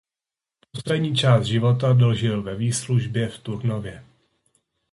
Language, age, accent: Czech, 40-49, pražský